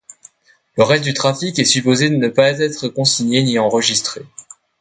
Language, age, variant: French, under 19, Français de métropole